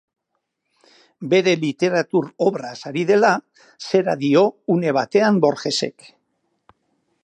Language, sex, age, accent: Basque, male, 60-69, Mendebalekoa (Araba, Bizkaia, Gipuzkoako mendebaleko herri batzuk)